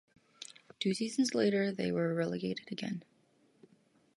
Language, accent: English, United States English